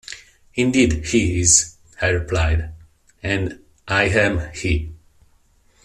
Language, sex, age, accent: English, male, 50-59, England English